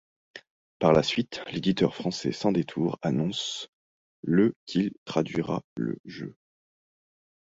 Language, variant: French, Français de métropole